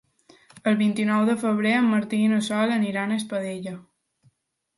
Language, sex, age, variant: Catalan, female, under 19, Balear